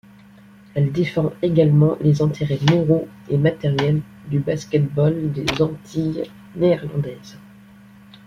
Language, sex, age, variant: French, male, under 19, Français de métropole